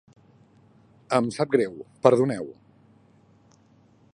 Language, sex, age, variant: Catalan, male, 50-59, Central